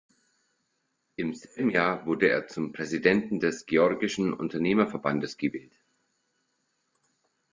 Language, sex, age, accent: German, male, 40-49, Deutschland Deutsch